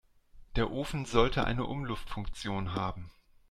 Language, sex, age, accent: German, male, 40-49, Deutschland Deutsch